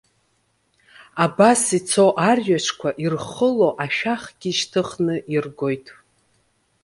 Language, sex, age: Abkhazian, female, 40-49